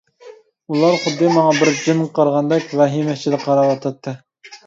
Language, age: Uyghur, 19-29